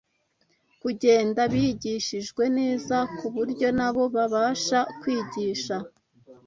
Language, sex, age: Kinyarwanda, female, 19-29